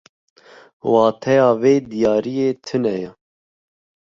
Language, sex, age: Kurdish, male, 30-39